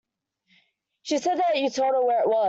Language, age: English, under 19